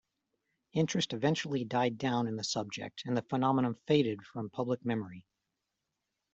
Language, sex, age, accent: English, male, 40-49, United States English